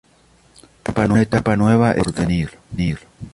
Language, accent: Spanish, Andino-Pacífico: Colombia, Perú, Ecuador, oeste de Bolivia y Venezuela andina